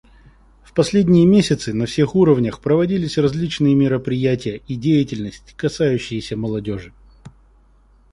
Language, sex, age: Russian, male, 19-29